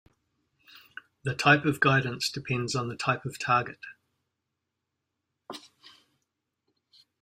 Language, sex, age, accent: English, male, 40-49, New Zealand English